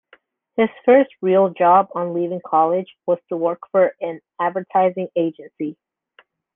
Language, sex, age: English, female, 19-29